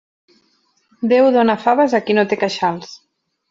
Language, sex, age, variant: Catalan, female, 40-49, Central